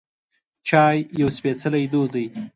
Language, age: Pashto, 19-29